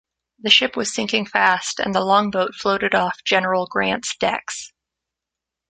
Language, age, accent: English, 19-29, United States English